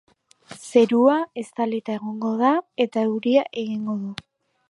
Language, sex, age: Basque, female, under 19